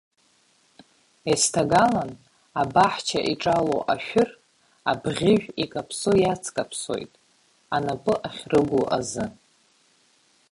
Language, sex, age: Abkhazian, female, 19-29